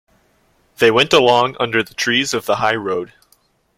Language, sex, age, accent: English, male, 19-29, United States English